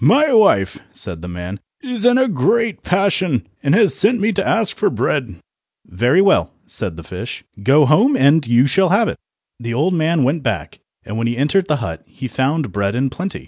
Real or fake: real